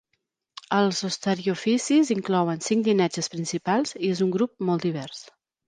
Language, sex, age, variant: Catalan, female, 40-49, Central